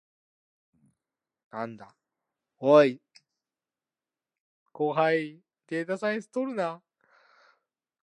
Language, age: English, 19-29